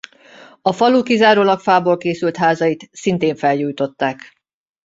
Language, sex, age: Hungarian, female, 40-49